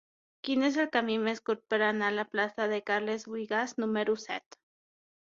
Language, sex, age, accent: Catalan, female, 19-29, central; aprenent (recent, des del castellà)